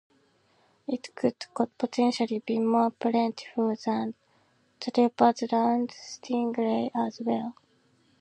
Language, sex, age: English, female, under 19